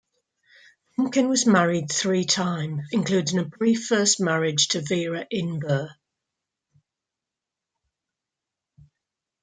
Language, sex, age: English, female, 50-59